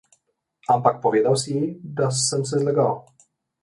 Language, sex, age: Slovenian, male, 19-29